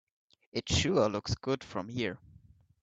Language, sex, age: English, male, under 19